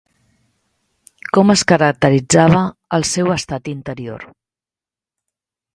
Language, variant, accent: Catalan, Central, central